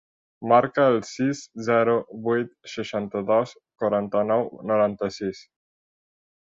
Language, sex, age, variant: Catalan, male, under 19, Nord-Occidental